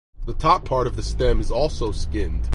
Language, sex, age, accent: English, male, 40-49, United States English